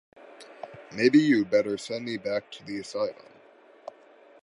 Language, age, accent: English, 19-29, United States English